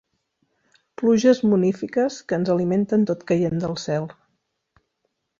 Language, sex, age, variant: Catalan, female, 40-49, Central